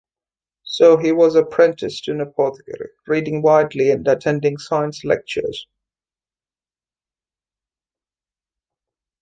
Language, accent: English, England English